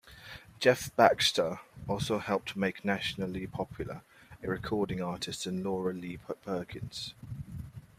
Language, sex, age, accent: English, male, 30-39, England English